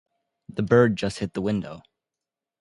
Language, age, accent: English, 19-29, United States English